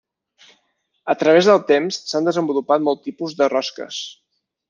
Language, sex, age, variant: Catalan, male, 30-39, Balear